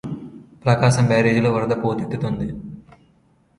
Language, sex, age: Telugu, male, under 19